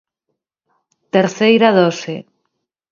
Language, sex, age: Galician, female, 40-49